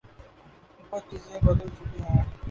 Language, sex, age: Urdu, male, 19-29